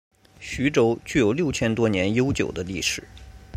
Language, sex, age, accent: Chinese, male, 30-39, 出生地：河南省